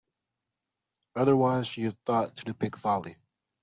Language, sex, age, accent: English, male, 19-29, United States English